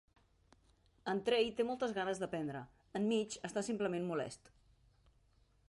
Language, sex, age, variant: Catalan, female, 70-79, Central